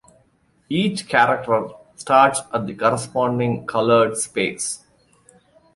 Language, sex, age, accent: English, male, 40-49, India and South Asia (India, Pakistan, Sri Lanka)